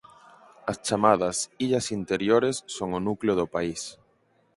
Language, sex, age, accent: Galician, male, 19-29, Central (gheada)